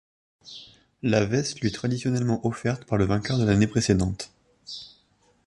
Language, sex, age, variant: French, male, under 19, Français de métropole